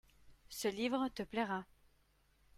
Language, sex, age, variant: French, female, 30-39, Français de métropole